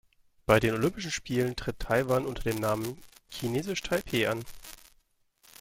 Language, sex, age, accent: German, male, 30-39, Deutschland Deutsch